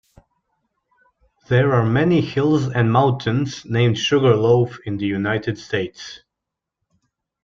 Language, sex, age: English, male, 19-29